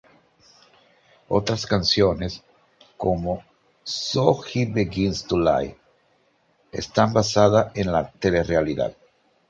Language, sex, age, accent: Spanish, male, 40-49, Caribe: Cuba, Venezuela, Puerto Rico, República Dominicana, Panamá, Colombia caribeña, México caribeño, Costa del golfo de México